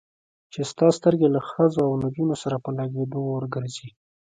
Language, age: Pashto, 19-29